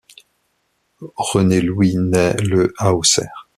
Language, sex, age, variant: French, male, 30-39, Français de métropole